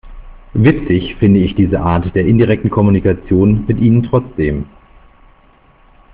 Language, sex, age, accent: German, male, 30-39, Deutschland Deutsch